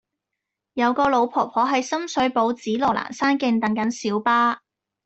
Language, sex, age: Cantonese, female, 19-29